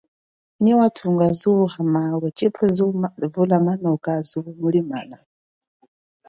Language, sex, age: Chokwe, female, 40-49